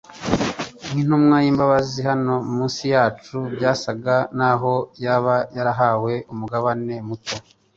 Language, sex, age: Kinyarwanda, male, 30-39